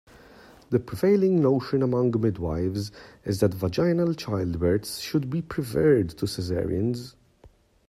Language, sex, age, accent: English, male, 30-39, England English